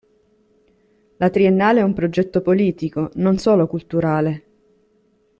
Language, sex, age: Italian, female, 30-39